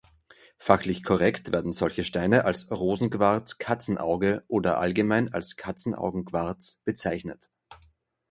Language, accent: German, Österreichisches Deutsch